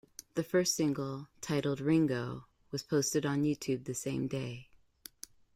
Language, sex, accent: English, female, United States English